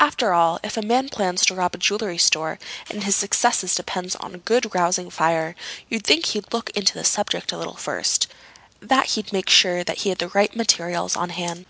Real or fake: real